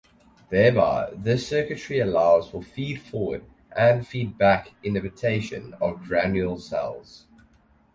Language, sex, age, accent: English, male, 19-29, Southern African (South Africa, Zimbabwe, Namibia)